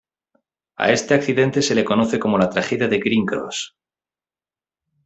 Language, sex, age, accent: Spanish, male, 19-29, España: Norte peninsular (Asturias, Castilla y León, Cantabria, País Vasco, Navarra, Aragón, La Rioja, Guadalajara, Cuenca)